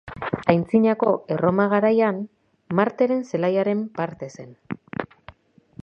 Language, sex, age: Basque, female, 40-49